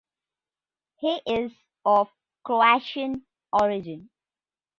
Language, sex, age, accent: English, female, 30-39, India and South Asia (India, Pakistan, Sri Lanka)